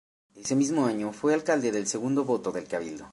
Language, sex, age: Spanish, male, 30-39